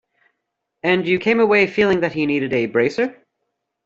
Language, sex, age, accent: English, male, under 19, United States English